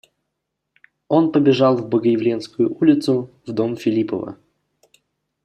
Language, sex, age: Russian, male, under 19